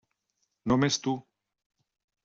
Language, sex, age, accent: Catalan, male, 50-59, valencià